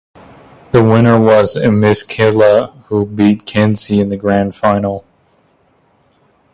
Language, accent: English, United States English